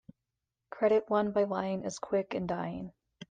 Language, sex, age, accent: English, female, 19-29, United States English